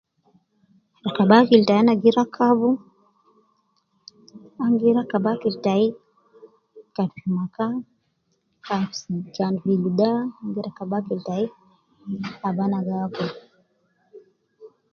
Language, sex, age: Nubi, female, 30-39